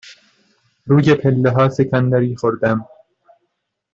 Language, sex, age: Persian, male, 19-29